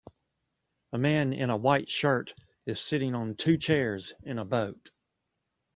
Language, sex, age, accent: English, male, 40-49, United States English